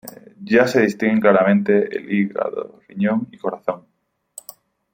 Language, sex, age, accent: Spanish, male, 30-39, España: Sur peninsular (Andalucia, Extremadura, Murcia)